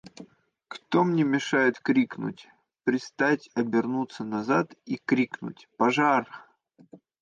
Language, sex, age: Russian, male, 30-39